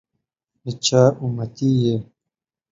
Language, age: Pashto, 19-29